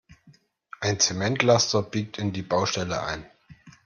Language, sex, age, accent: German, male, 30-39, Deutschland Deutsch